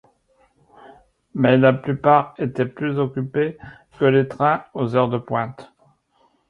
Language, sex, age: French, male, 60-69